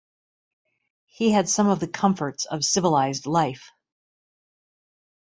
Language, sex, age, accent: English, female, 50-59, United States English